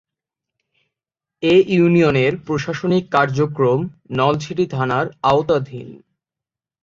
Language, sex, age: Bengali, male, 19-29